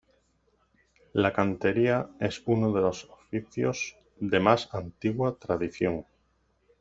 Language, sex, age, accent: Spanish, male, 40-49, España: Sur peninsular (Andalucia, Extremadura, Murcia)